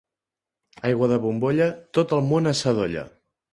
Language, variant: Catalan, Central